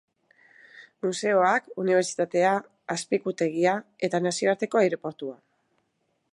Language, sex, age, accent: Basque, female, 40-49, Mendebalekoa (Araba, Bizkaia, Gipuzkoako mendebaleko herri batzuk)